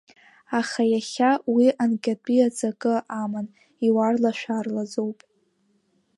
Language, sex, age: Abkhazian, female, under 19